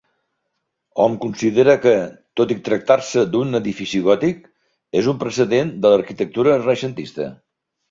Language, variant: Catalan, Central